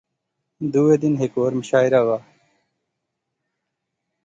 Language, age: Pahari-Potwari, 30-39